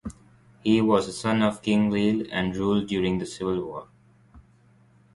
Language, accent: English, India and South Asia (India, Pakistan, Sri Lanka)